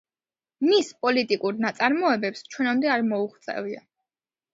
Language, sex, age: Georgian, female, under 19